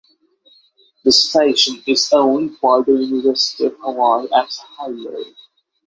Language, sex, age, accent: English, male, 30-39, United States English; England English